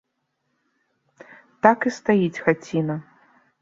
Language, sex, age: Belarusian, female, 30-39